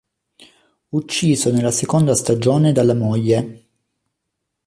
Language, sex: Italian, male